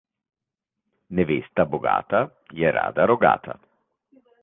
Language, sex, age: Slovenian, male, 40-49